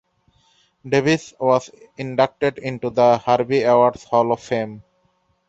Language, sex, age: English, male, 19-29